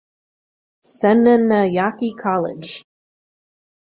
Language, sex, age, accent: English, female, 40-49, United States English